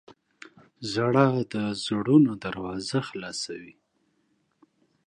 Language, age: Pashto, 30-39